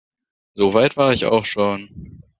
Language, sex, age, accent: German, male, 19-29, Deutschland Deutsch